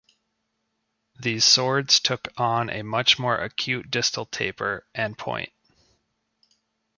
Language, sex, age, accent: English, male, 30-39, United States English